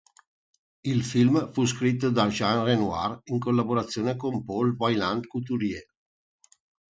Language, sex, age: Italian, male, 40-49